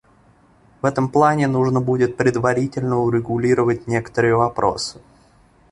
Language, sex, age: Russian, male, 19-29